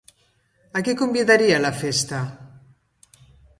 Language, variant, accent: Catalan, Central, central